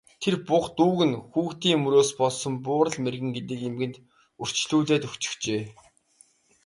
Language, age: Mongolian, 19-29